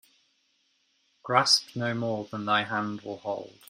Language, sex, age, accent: English, male, 30-39, England English